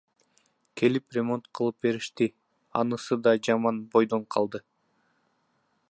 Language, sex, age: Kyrgyz, female, 19-29